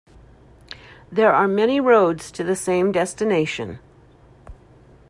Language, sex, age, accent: English, female, 60-69, United States English